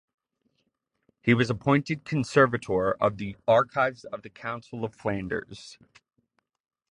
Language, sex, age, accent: English, male, 19-29, United States English